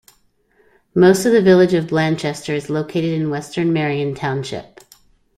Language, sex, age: English, female, 50-59